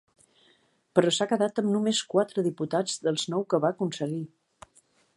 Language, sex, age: Catalan, female, 50-59